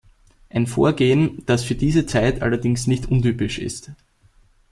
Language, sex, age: German, male, under 19